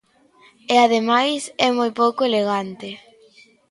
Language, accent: Galician, Normativo (estándar)